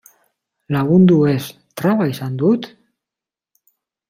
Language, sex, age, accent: Basque, male, 50-59, Mendebalekoa (Araba, Bizkaia, Gipuzkoako mendebaleko herri batzuk)